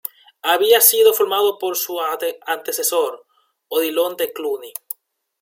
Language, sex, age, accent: Spanish, male, 19-29, Caribe: Cuba, Venezuela, Puerto Rico, República Dominicana, Panamá, Colombia caribeña, México caribeño, Costa del golfo de México